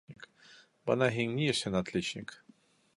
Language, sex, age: Bashkir, male, 40-49